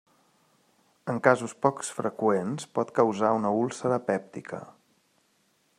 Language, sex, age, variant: Catalan, male, 30-39, Central